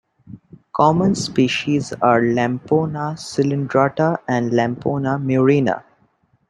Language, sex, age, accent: English, male, under 19, India and South Asia (India, Pakistan, Sri Lanka)